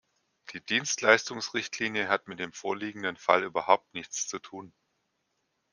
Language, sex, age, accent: German, male, 40-49, Deutschland Deutsch